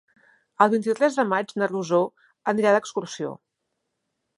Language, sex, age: Catalan, female, 40-49